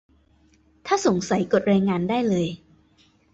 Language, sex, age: Thai, female, 19-29